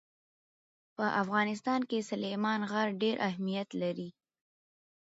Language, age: Pashto, under 19